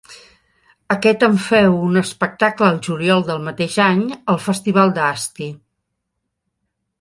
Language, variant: Catalan, Central